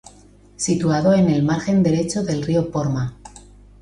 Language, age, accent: Spanish, 40-49, España: Centro-Sur peninsular (Madrid, Toledo, Castilla-La Mancha)